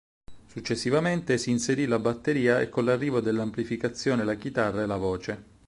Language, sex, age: Italian, male, 19-29